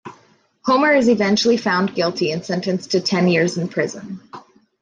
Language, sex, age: English, female, 30-39